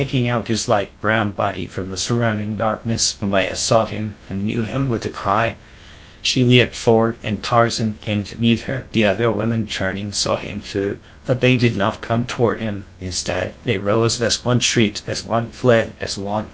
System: TTS, GlowTTS